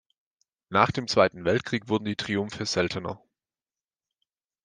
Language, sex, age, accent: German, male, 30-39, Deutschland Deutsch